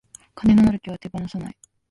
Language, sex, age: Japanese, female, 19-29